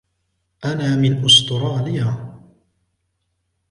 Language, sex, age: Arabic, male, 19-29